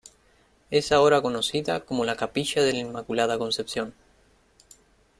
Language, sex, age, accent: Spanish, male, 19-29, Rioplatense: Argentina, Uruguay, este de Bolivia, Paraguay